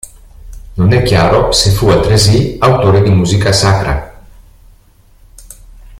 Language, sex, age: Italian, male, 50-59